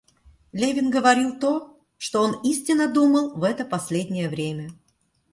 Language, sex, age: Russian, female, 40-49